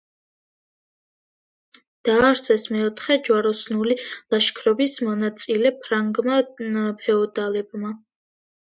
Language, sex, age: Georgian, female, under 19